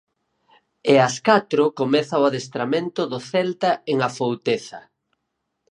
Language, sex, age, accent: Galician, male, 50-59, Oriental (común en zona oriental)